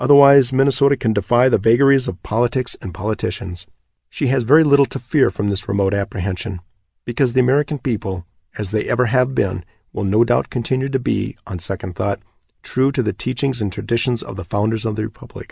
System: none